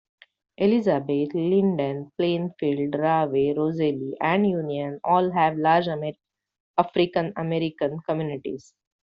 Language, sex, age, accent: English, female, 30-39, India and South Asia (India, Pakistan, Sri Lanka)